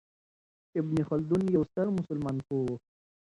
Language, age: Pashto, 19-29